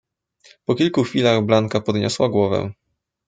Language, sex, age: Polish, male, 19-29